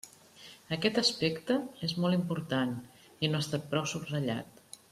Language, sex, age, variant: Catalan, female, 50-59, Central